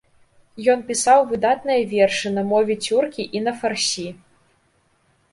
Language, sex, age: Belarusian, female, 19-29